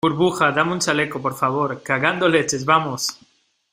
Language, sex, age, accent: Spanish, male, 19-29, España: Norte peninsular (Asturias, Castilla y León, Cantabria, País Vasco, Navarra, Aragón, La Rioja, Guadalajara, Cuenca)